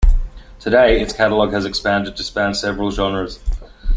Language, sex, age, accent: English, male, 19-29, Australian English